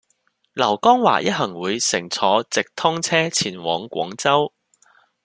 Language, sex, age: Cantonese, male, 30-39